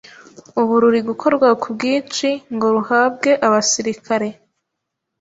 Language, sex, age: Kinyarwanda, female, 19-29